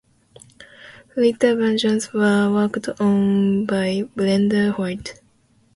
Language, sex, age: English, female, 19-29